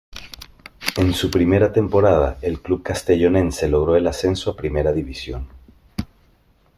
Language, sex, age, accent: Spanish, male, 40-49, Caribe: Cuba, Venezuela, Puerto Rico, República Dominicana, Panamá, Colombia caribeña, México caribeño, Costa del golfo de México